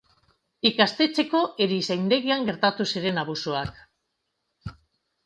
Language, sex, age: Basque, female, 50-59